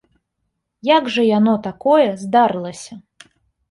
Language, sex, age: Belarusian, female, 30-39